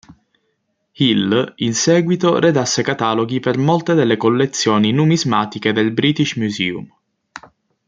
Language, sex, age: Italian, male, 19-29